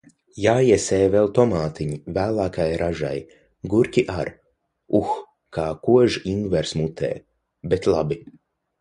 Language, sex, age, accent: Latvian, male, under 19, Vidus dialekts